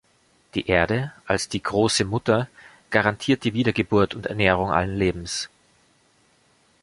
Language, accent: German, Deutschland Deutsch